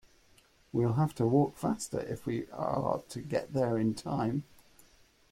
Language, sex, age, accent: English, male, 40-49, England English